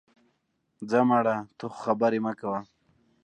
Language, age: Pashto, under 19